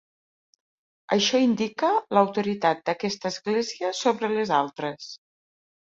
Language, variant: Catalan, Septentrional